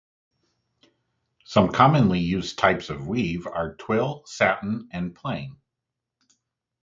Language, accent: English, United States English